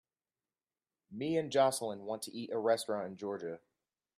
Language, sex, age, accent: English, male, 19-29, United States English